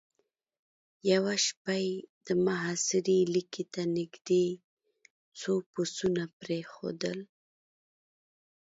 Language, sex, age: Pashto, female, 30-39